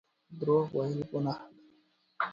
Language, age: Pashto, 19-29